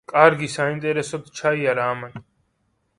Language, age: Georgian, 19-29